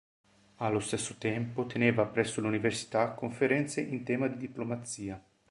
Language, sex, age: Italian, male, 40-49